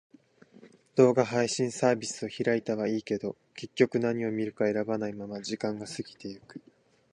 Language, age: Japanese, 19-29